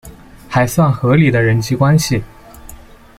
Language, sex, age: Chinese, male, 19-29